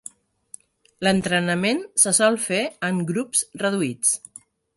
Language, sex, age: Catalan, female, 40-49